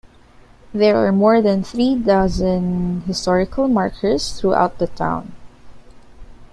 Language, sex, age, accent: English, female, 19-29, Filipino